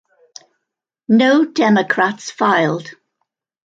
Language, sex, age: English, female, 70-79